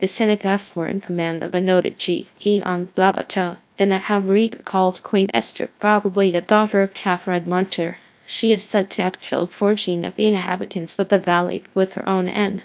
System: TTS, GlowTTS